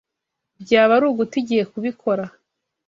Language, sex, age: Kinyarwanda, female, 19-29